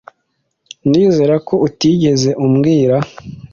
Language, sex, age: Kinyarwanda, male, 19-29